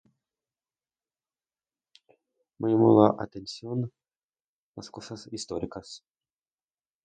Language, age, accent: Spanish, under 19, España: Norte peninsular (Asturias, Castilla y León, Cantabria, País Vasco, Navarra, Aragón, La Rioja, Guadalajara, Cuenca)